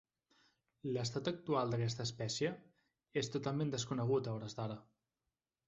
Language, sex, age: Catalan, male, 30-39